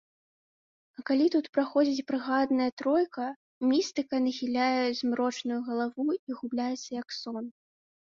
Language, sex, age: Belarusian, female, under 19